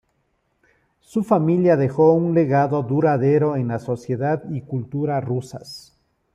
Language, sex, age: Spanish, male, 50-59